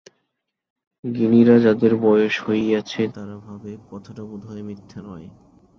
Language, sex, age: Bengali, male, 19-29